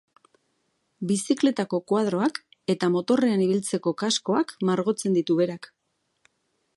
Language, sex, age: Basque, female, 40-49